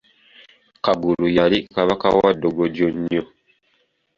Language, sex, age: Ganda, male, 19-29